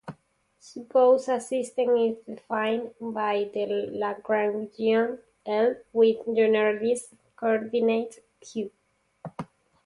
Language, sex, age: English, male, 19-29